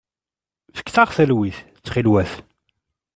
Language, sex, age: Kabyle, male, 40-49